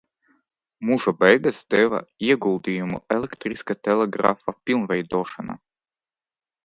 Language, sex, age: Latvian, male, 19-29